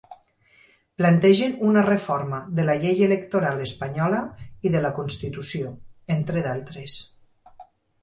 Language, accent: Catalan, valencià